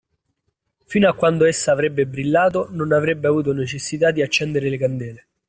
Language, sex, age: Italian, male, 19-29